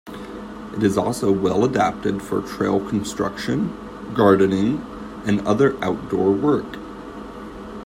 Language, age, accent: English, 19-29, United States English